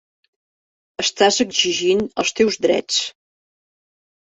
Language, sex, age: Catalan, female, 60-69